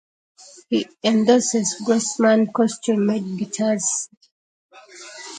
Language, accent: English, United States English